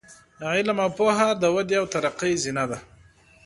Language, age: Pashto, 30-39